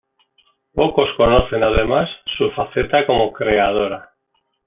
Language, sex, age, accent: Spanish, male, 50-59, España: Norte peninsular (Asturias, Castilla y León, Cantabria, País Vasco, Navarra, Aragón, La Rioja, Guadalajara, Cuenca)